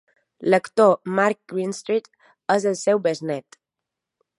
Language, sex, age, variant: Catalan, female, 19-29, Balear